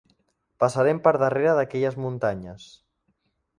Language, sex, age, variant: Catalan, male, under 19, Central